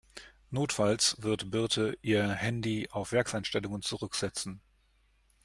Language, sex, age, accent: German, male, 40-49, Deutschland Deutsch